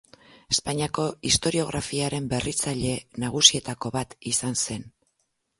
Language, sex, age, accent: Basque, female, 50-59, Mendebalekoa (Araba, Bizkaia, Gipuzkoako mendebaleko herri batzuk)